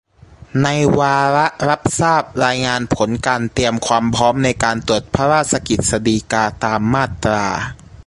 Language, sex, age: Thai, male, 19-29